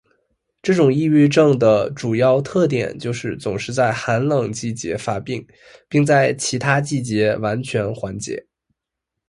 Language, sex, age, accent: Chinese, male, 19-29, 出生地：北京市